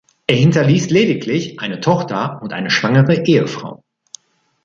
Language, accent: German, Deutschland Deutsch